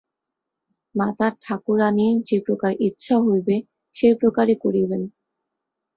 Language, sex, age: Bengali, female, 19-29